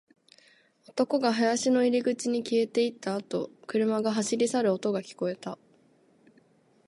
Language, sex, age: Japanese, female, 19-29